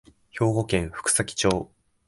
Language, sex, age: Japanese, male, 19-29